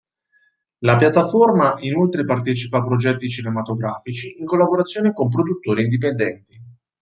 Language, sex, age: Italian, male, 30-39